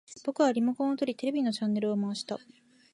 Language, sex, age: Japanese, female, 19-29